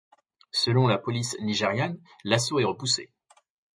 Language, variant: French, Français de métropole